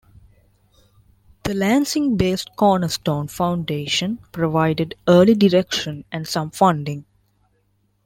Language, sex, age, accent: English, female, 19-29, India and South Asia (India, Pakistan, Sri Lanka)